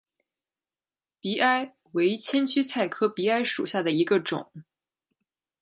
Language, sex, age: Chinese, female, 19-29